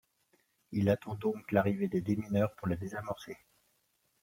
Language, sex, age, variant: French, male, 40-49, Français de métropole